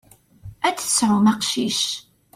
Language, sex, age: Kabyle, female, 40-49